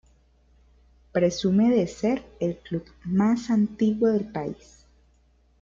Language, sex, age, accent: Spanish, female, 30-39, Caribe: Cuba, Venezuela, Puerto Rico, República Dominicana, Panamá, Colombia caribeña, México caribeño, Costa del golfo de México